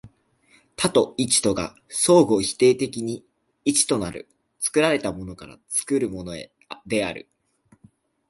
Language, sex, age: Japanese, male, under 19